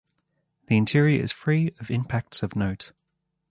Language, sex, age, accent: English, male, 30-39, Australian English